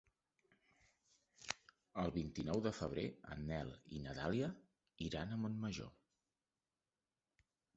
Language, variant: Catalan, Central